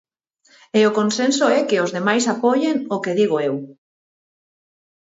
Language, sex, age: Galician, female, 40-49